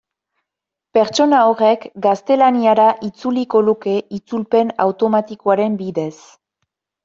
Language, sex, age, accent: Basque, female, 19-29, Nafar-lapurtarra edo Zuberotarra (Lapurdi, Nafarroa Beherea, Zuberoa)